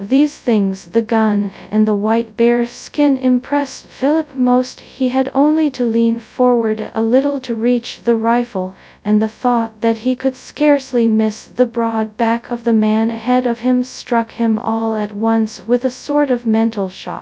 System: TTS, FastPitch